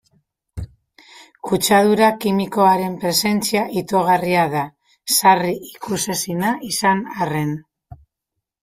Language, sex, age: Basque, female, 30-39